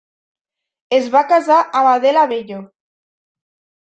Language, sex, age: Catalan, female, 19-29